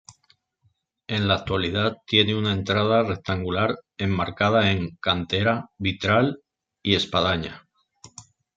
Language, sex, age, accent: Spanish, male, 50-59, España: Centro-Sur peninsular (Madrid, Toledo, Castilla-La Mancha)